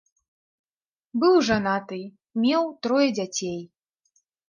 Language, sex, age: Belarusian, female, 30-39